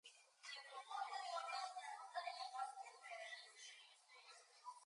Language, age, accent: English, 19-29, United States English